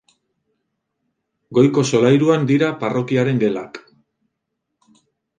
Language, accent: Basque, Mendebalekoa (Araba, Bizkaia, Gipuzkoako mendebaleko herri batzuk)